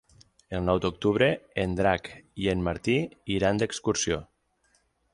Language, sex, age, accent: Catalan, female, 19-29, nord-occidental; septentrional